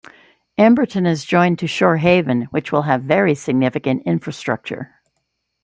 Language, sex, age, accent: English, female, 60-69, United States English